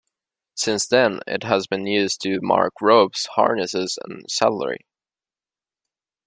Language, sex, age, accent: English, male, 19-29, United States English